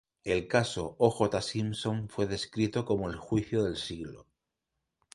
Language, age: Spanish, 40-49